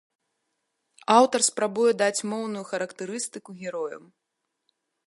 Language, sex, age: Belarusian, female, 19-29